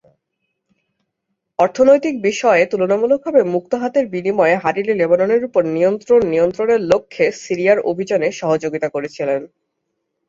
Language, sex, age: Bengali, female, 19-29